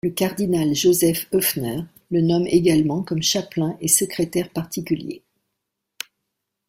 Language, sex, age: French, female, 60-69